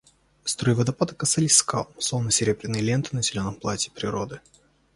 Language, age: Russian, 19-29